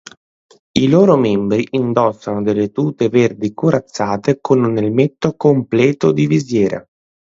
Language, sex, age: Italian, male, 19-29